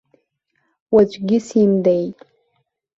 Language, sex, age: Abkhazian, female, under 19